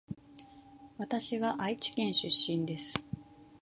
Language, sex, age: Japanese, female, 19-29